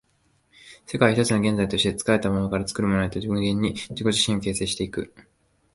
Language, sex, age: Japanese, male, 19-29